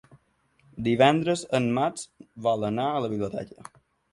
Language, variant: Catalan, Balear